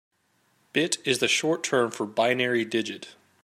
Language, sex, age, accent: English, male, 30-39, United States English